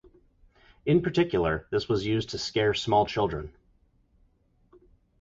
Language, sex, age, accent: English, male, 30-39, United States English